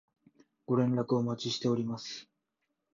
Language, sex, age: Japanese, male, 19-29